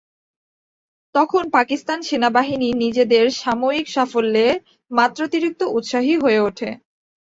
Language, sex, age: Bengali, female, 19-29